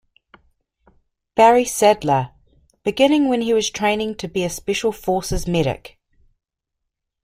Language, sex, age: English, female, 40-49